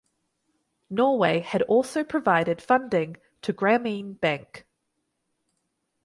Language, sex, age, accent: English, female, 19-29, New Zealand English